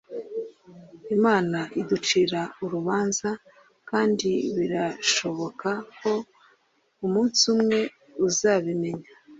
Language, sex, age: Kinyarwanda, female, 30-39